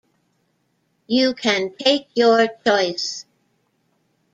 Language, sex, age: English, female, 60-69